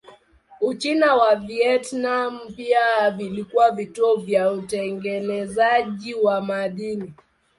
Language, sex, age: Swahili, male, 19-29